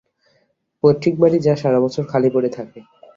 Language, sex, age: Bengali, male, under 19